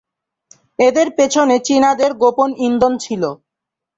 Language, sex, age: Bengali, male, 19-29